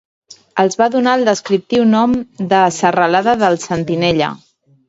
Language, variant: Catalan, Central